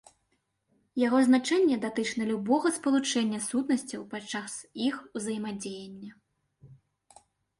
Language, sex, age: Belarusian, female, 19-29